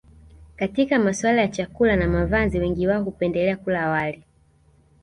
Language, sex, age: Swahili, female, 19-29